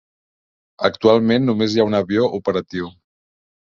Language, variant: Catalan, Central